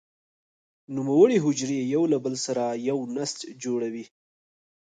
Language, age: Pashto, 19-29